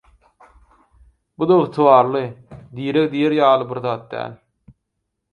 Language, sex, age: Turkmen, male, 30-39